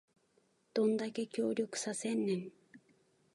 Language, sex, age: Japanese, female, 19-29